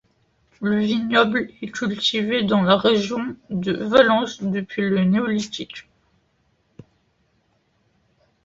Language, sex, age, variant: French, male, under 19, Français de métropole